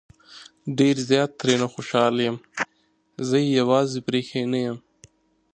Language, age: Pashto, 19-29